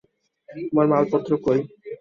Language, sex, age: Bengali, male, under 19